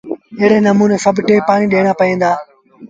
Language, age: Sindhi Bhil, under 19